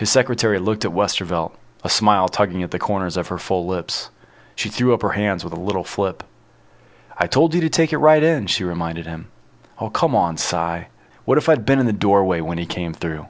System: none